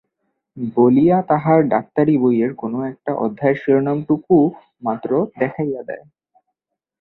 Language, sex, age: Bengali, male, 19-29